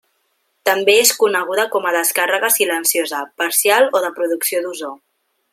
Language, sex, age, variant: Catalan, female, 19-29, Central